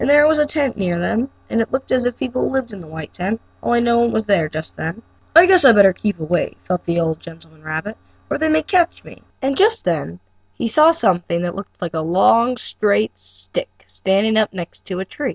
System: none